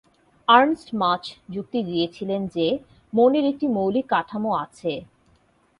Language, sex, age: Bengali, female, 30-39